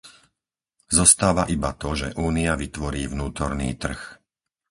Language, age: Slovak, 50-59